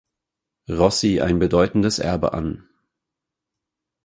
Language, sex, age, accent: German, male, 30-39, Deutschland Deutsch